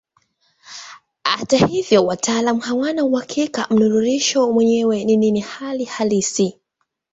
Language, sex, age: Swahili, female, 19-29